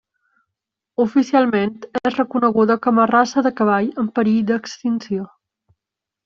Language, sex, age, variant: Catalan, female, 30-39, Balear